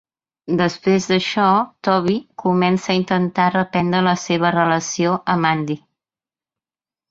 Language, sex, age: Catalan, female, 50-59